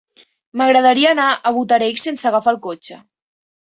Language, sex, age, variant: Catalan, female, under 19, Central